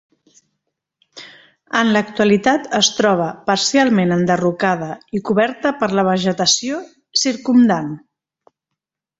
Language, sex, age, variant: Catalan, female, 30-39, Central